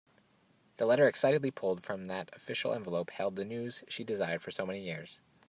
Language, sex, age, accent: English, male, 30-39, Canadian English